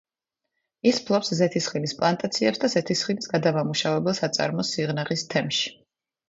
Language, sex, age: Georgian, female, 30-39